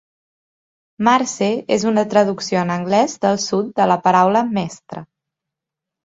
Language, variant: Catalan, Central